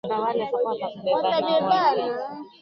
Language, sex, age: Swahili, female, 19-29